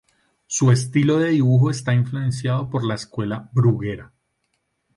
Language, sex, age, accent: Spanish, male, 30-39, Caribe: Cuba, Venezuela, Puerto Rico, República Dominicana, Panamá, Colombia caribeña, México caribeño, Costa del golfo de México